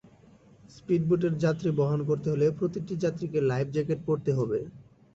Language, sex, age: Bengali, male, 19-29